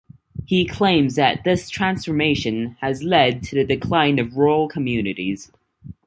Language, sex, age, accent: English, male, under 19, United States English